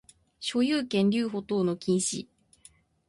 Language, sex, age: Japanese, female, 19-29